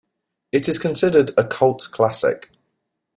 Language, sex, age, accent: English, male, 19-29, England English